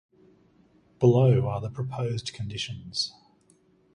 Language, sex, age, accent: English, male, 50-59, Australian English